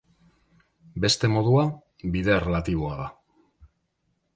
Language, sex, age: Basque, male, 40-49